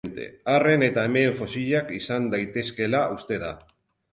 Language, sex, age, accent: Basque, male, 50-59, Mendebalekoa (Araba, Bizkaia, Gipuzkoako mendebaleko herri batzuk)